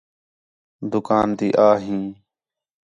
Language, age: Khetrani, 19-29